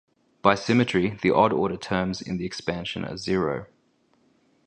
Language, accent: English, Australian English